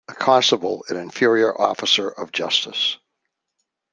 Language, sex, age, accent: English, male, 70-79, United States English